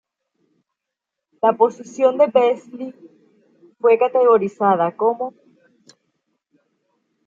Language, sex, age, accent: Spanish, female, 40-49, Caribe: Cuba, Venezuela, Puerto Rico, República Dominicana, Panamá, Colombia caribeña, México caribeño, Costa del golfo de México